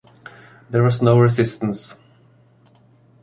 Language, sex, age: English, male, 30-39